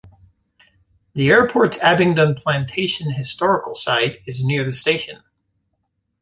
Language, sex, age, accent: English, male, 50-59, United States English